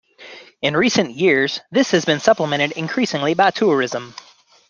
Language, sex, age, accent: English, male, 30-39, United States English